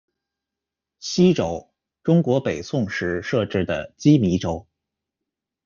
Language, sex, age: Chinese, male, 19-29